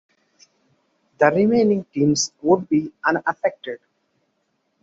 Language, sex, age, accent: English, male, 30-39, India and South Asia (India, Pakistan, Sri Lanka)